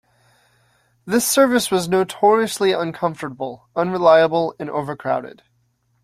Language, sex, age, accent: English, male, 19-29, United States English